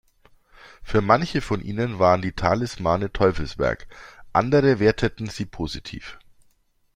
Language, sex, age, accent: German, male, 40-49, Deutschland Deutsch